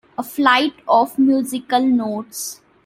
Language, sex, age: English, male, 30-39